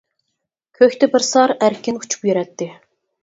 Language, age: Uyghur, 30-39